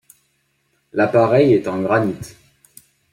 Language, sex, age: French, male, under 19